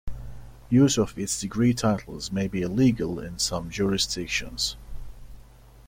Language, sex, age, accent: English, male, 30-39, England English